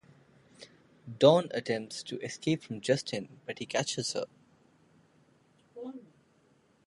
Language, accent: English, India and South Asia (India, Pakistan, Sri Lanka)